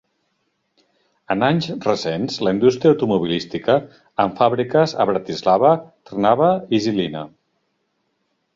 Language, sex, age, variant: Catalan, male, 50-59, Central